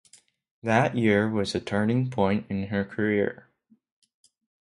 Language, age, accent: English, under 19, Canadian English